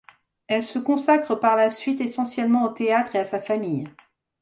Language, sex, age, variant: French, female, 40-49, Français de métropole